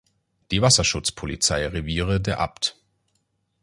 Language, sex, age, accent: German, male, 19-29, Deutschland Deutsch